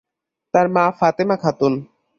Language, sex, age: Bengali, male, under 19